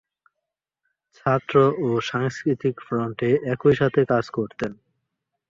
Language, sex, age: Bengali, male, 19-29